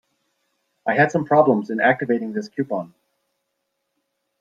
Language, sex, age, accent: English, male, 40-49, United States English